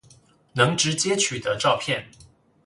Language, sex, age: Chinese, male, 40-49